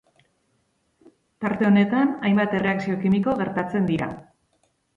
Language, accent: Basque, Mendebalekoa (Araba, Bizkaia, Gipuzkoako mendebaleko herri batzuk)